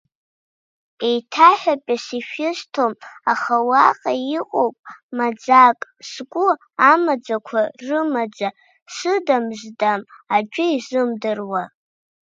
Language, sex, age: Abkhazian, female, 30-39